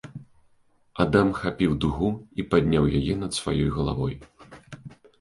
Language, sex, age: Belarusian, male, 19-29